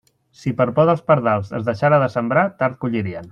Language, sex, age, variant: Catalan, male, 30-39, Central